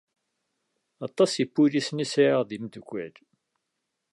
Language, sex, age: Kabyle, male, 50-59